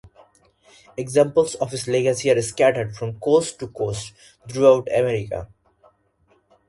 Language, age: English, 19-29